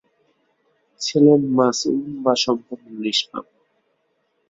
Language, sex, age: Bengali, male, 19-29